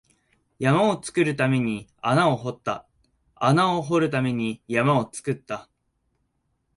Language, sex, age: Japanese, male, 19-29